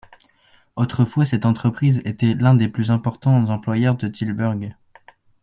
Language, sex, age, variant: French, male, under 19, Français de métropole